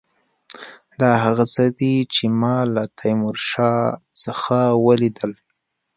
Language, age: Pashto, 19-29